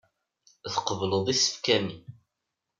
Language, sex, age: Kabyle, male, 19-29